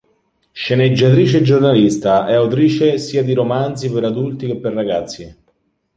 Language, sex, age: Italian, male, 30-39